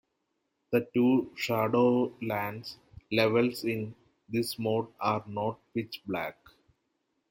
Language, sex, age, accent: English, male, 30-39, India and South Asia (India, Pakistan, Sri Lanka)